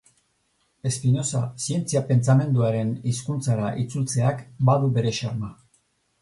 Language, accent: Basque, Mendebalekoa (Araba, Bizkaia, Gipuzkoako mendebaleko herri batzuk)